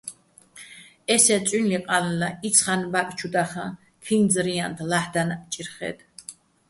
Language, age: Bats, 60-69